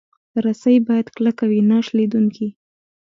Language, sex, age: Pashto, female, 19-29